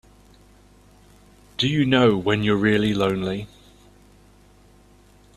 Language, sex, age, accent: English, male, 30-39, England English